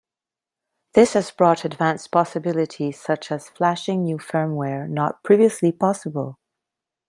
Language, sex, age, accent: English, female, 40-49, Canadian English